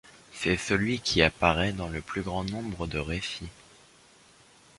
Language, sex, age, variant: French, male, under 19, Français de métropole